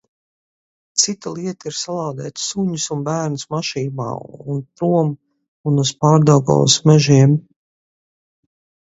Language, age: Latvian, 40-49